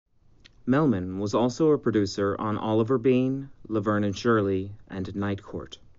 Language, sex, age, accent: English, male, 30-39, Canadian English